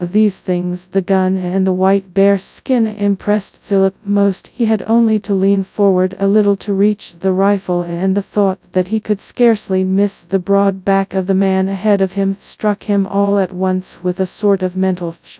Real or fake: fake